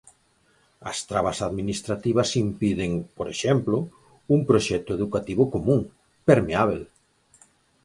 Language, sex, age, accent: Galician, male, 50-59, Oriental (común en zona oriental)